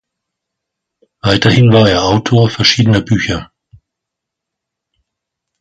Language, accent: German, Deutschland Deutsch